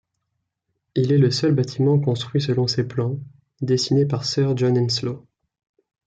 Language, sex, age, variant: French, male, 19-29, Français de métropole